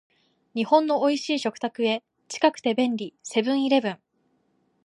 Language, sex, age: Japanese, female, 19-29